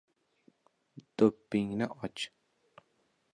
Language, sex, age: Uzbek, male, 19-29